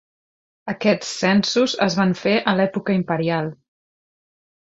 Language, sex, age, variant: Catalan, female, 30-39, Central